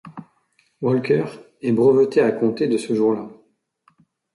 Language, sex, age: French, male, 40-49